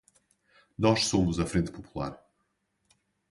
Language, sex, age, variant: Portuguese, male, 19-29, Portuguese (Portugal)